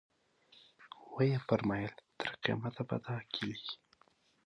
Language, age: Pashto, 19-29